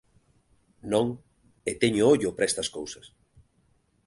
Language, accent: Galician, Normativo (estándar)